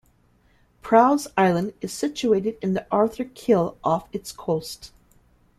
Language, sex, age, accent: English, female, 50-59, United States English